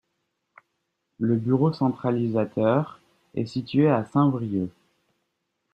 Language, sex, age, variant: French, male, 19-29, Français de métropole